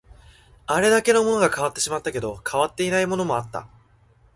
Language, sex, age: Japanese, male, 19-29